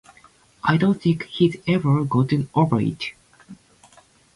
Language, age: English, 19-29